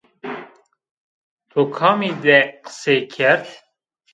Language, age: Zaza, 30-39